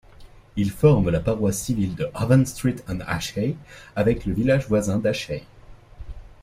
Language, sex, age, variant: French, male, 19-29, Français de métropole